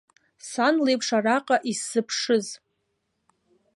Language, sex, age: Abkhazian, female, 19-29